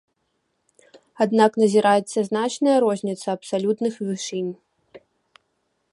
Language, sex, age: Belarusian, female, 19-29